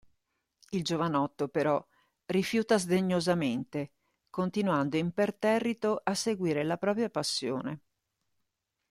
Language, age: Italian, 50-59